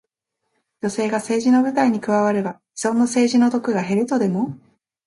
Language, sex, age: Japanese, female, 19-29